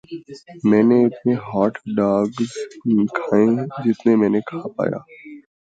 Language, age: Urdu, 19-29